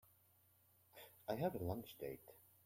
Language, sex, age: English, male, 40-49